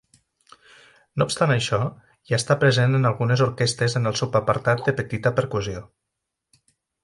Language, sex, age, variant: Catalan, male, 40-49, Nord-Occidental